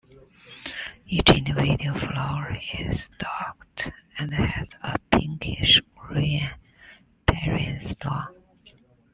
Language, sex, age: English, female, 30-39